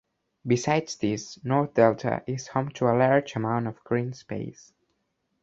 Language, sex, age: English, male, under 19